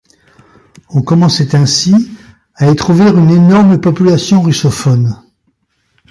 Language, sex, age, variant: French, male, 70-79, Français de métropole